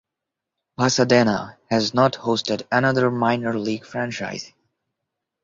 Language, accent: English, India and South Asia (India, Pakistan, Sri Lanka)